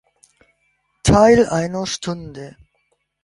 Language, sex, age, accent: German, male, under 19, Deutschland Deutsch